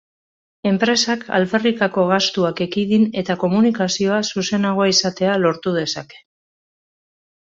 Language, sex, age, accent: Basque, female, 50-59, Mendebalekoa (Araba, Bizkaia, Gipuzkoako mendebaleko herri batzuk)